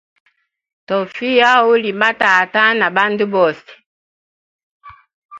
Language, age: Hemba, 19-29